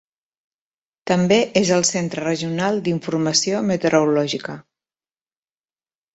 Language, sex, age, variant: Catalan, female, 40-49, Central